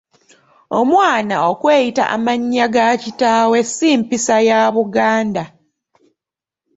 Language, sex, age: Ganda, female, 19-29